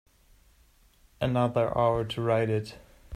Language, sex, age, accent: English, male, 19-29, United States English